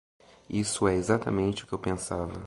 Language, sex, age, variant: Portuguese, male, 19-29, Portuguese (Brasil)